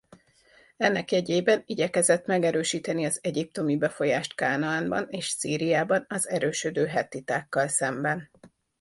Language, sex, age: Hungarian, female, 40-49